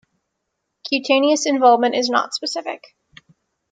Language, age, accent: English, 19-29, United States English